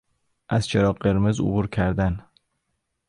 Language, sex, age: Persian, male, 19-29